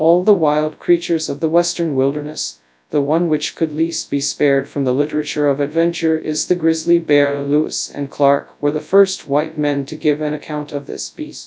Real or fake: fake